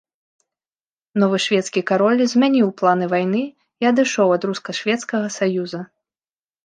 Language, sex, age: Belarusian, female, 19-29